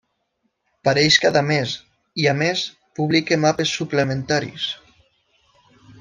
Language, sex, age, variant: Catalan, male, under 19, Nord-Occidental